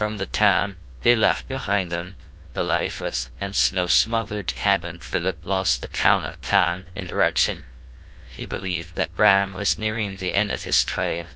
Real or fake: fake